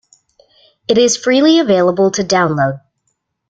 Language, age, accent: English, 19-29, United States English